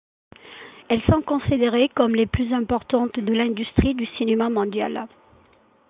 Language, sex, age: French, female, 40-49